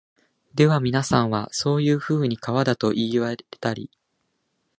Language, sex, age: Japanese, male, 19-29